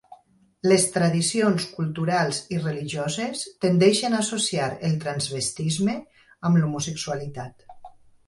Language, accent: Catalan, valencià